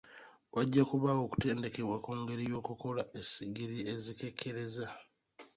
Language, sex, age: Ganda, male, 30-39